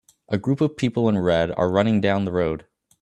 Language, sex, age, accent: English, male, 19-29, United States English